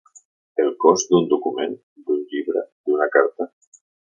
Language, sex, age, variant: Catalan, male, 70-79, Central